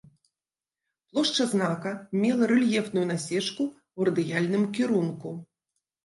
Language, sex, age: Belarusian, female, 40-49